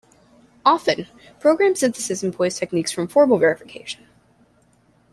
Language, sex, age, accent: English, female, under 19, United States English